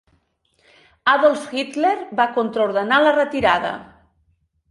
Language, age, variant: Catalan, under 19, Central